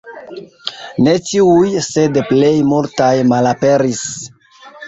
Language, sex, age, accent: Esperanto, male, 30-39, Internacia